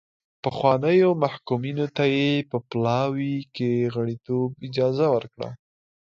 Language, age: Pashto, 19-29